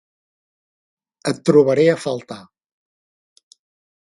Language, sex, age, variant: Catalan, male, 60-69, Central